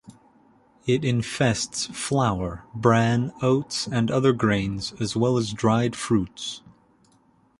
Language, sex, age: English, male, under 19